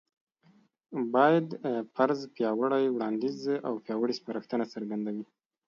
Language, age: Pashto, 30-39